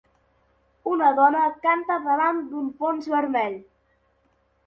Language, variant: Catalan, Central